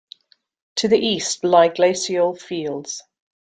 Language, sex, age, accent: English, female, 50-59, Scottish English